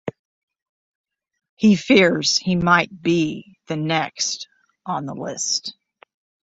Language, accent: English, United States English